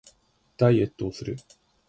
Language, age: Japanese, 19-29